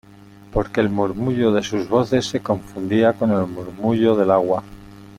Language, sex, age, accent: Spanish, male, 60-69, España: Centro-Sur peninsular (Madrid, Toledo, Castilla-La Mancha)